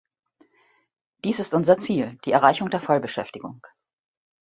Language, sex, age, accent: German, female, 50-59, Deutschland Deutsch